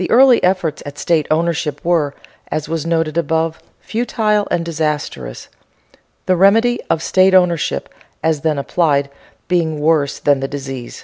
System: none